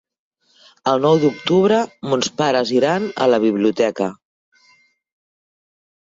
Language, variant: Catalan, Central